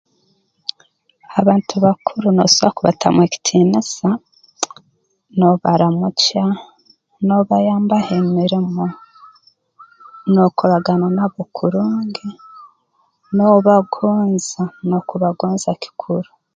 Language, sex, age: Tooro, female, 40-49